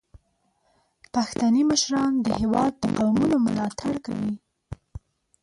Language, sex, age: Pashto, female, 19-29